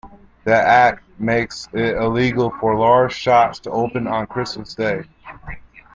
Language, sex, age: English, male, 19-29